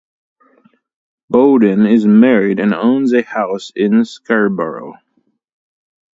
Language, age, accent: English, 30-39, United States English